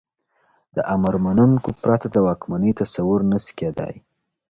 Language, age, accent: Pashto, 19-29, معیاري پښتو